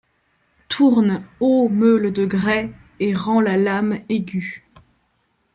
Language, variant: French, Français de métropole